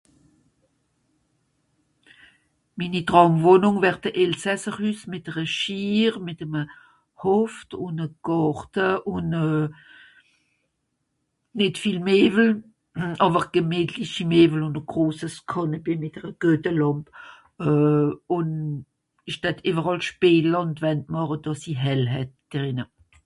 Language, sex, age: Swiss German, female, 60-69